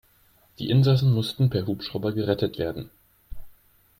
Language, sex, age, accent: German, male, under 19, Deutschland Deutsch